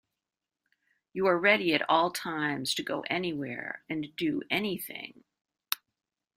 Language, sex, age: English, female, 50-59